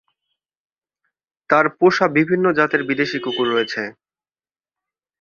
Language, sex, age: Bengali, male, 19-29